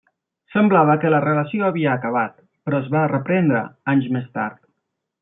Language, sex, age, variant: Catalan, male, 40-49, Central